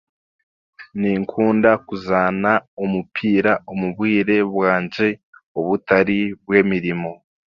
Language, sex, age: Chiga, male, 19-29